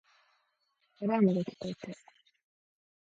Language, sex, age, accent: Japanese, female, 19-29, 標準語